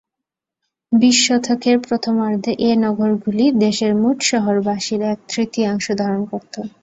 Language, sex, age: Bengali, female, 19-29